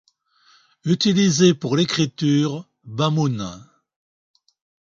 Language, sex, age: French, male, 60-69